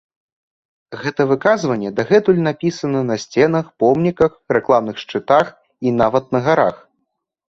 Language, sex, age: Belarusian, male, under 19